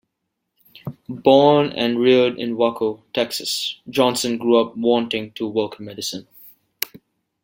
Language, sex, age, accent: English, male, under 19, United States English